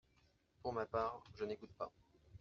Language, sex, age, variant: French, male, 30-39, Français de métropole